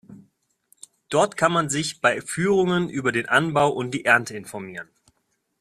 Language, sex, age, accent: German, male, 30-39, Deutschland Deutsch